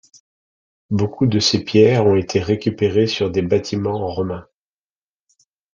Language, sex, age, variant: French, male, 50-59, Français de métropole